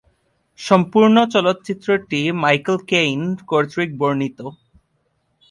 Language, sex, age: Bengali, male, 19-29